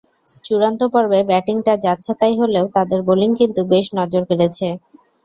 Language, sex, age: Bengali, female, 19-29